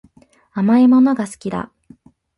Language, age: Japanese, 19-29